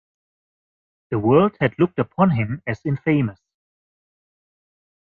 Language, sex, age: English, male, 40-49